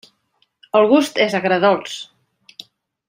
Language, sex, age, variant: Catalan, female, 50-59, Central